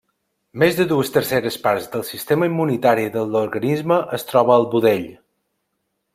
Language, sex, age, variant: Catalan, male, 30-39, Balear